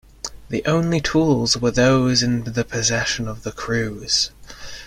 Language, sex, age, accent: English, male, under 19, England English